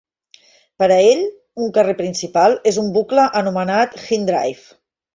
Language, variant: Catalan, Central